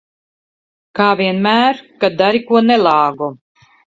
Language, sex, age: Latvian, female, 50-59